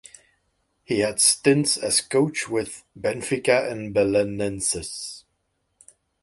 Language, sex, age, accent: English, male, 30-39, United States English